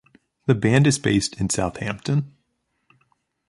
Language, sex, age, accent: English, male, 19-29, United States English